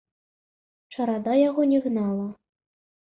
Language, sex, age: Belarusian, female, 19-29